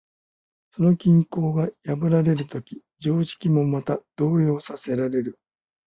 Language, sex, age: Japanese, male, 60-69